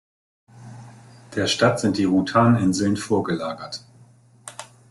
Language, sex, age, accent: German, male, 40-49, Deutschland Deutsch